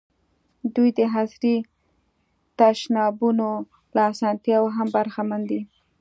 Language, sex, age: Pashto, female, 30-39